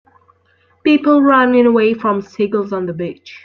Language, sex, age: English, female, 19-29